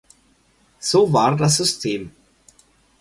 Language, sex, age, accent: German, male, 40-49, Deutschland Deutsch